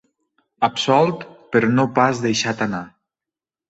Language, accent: Catalan, valencià